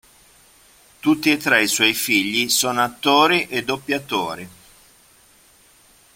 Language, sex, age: Italian, male, 50-59